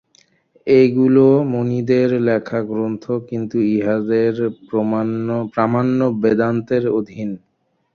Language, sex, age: Bengali, male, 19-29